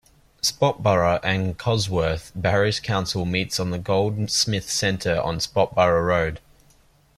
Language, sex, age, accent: English, male, 19-29, Australian English